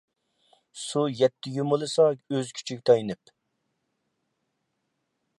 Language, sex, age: Uyghur, male, 40-49